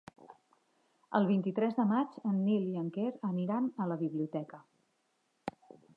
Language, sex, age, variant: Catalan, female, 40-49, Central